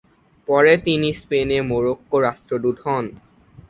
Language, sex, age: Bengali, female, 30-39